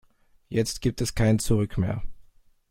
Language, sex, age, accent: German, male, under 19, Deutschland Deutsch